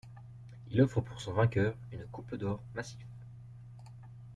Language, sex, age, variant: French, male, 19-29, Français de métropole